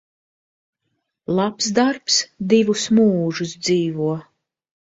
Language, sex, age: Latvian, female, 30-39